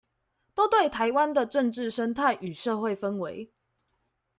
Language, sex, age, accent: Chinese, female, 19-29, 出生地：臺中市